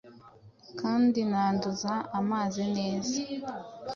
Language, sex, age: Kinyarwanda, female, 19-29